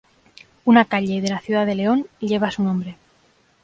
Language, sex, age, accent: Spanish, female, 30-39, España: Centro-Sur peninsular (Madrid, Toledo, Castilla-La Mancha)